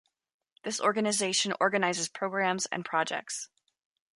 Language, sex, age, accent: English, female, 30-39, United States English